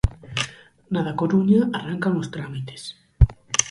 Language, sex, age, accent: Galician, female, under 19, Normativo (estándar)